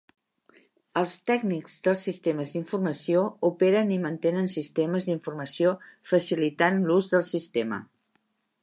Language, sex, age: Catalan, female, 60-69